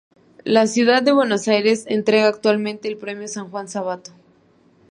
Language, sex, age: Spanish, female, 19-29